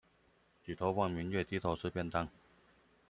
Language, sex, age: Chinese, male, 40-49